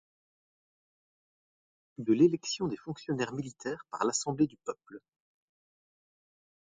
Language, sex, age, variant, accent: French, male, 30-39, Français d'Europe, Français de Belgique